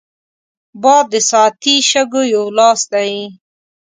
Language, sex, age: Pashto, female, 19-29